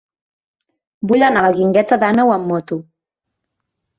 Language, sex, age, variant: Catalan, female, 19-29, Central